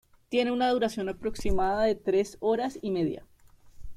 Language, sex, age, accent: Spanish, female, 19-29, Andino-Pacífico: Colombia, Perú, Ecuador, oeste de Bolivia y Venezuela andina